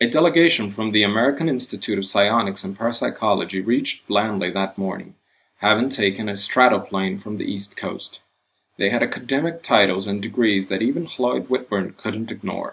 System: none